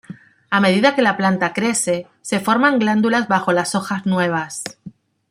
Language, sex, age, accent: Spanish, female, 40-49, España: Islas Canarias